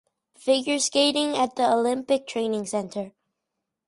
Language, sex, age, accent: English, male, under 19, United States English